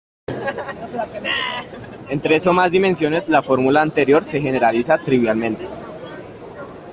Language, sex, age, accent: Spanish, male, 19-29, Caribe: Cuba, Venezuela, Puerto Rico, República Dominicana, Panamá, Colombia caribeña, México caribeño, Costa del golfo de México